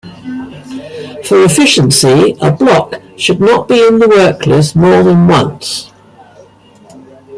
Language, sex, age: English, female, 70-79